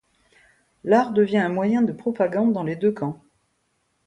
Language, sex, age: French, female, 50-59